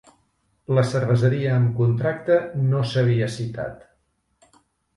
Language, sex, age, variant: Catalan, male, 40-49, Central